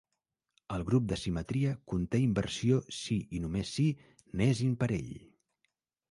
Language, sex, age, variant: Catalan, male, 40-49, Central